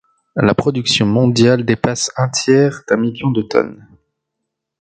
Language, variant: French, Français de métropole